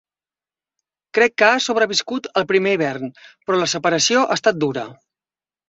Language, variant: Catalan, Central